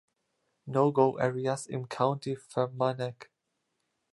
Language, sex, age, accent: German, male, 19-29, Deutschland Deutsch